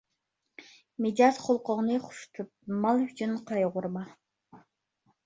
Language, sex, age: Uyghur, female, 19-29